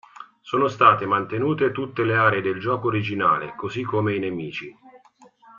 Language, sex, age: Italian, male, 40-49